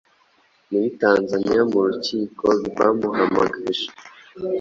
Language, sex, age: Kinyarwanda, male, 19-29